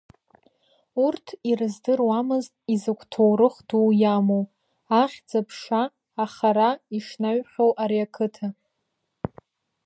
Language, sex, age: Abkhazian, female, 19-29